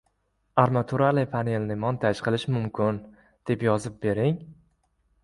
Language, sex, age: Uzbek, male, 19-29